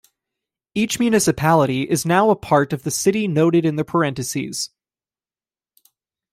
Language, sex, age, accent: English, male, 19-29, United States English